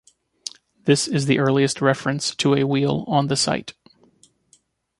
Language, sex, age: English, male, 30-39